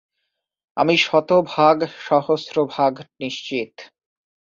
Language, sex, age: Bengali, male, 19-29